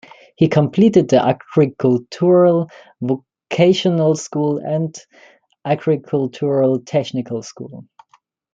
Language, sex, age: English, male, 19-29